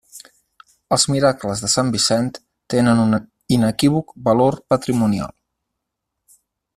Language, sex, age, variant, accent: Catalan, male, 40-49, Central, central